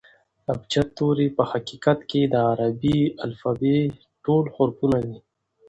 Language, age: Pashto, 19-29